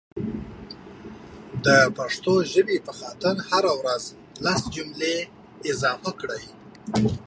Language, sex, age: Pashto, male, 30-39